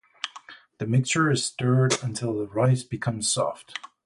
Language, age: English, 40-49